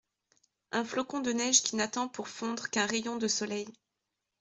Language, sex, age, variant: French, female, 19-29, Français de métropole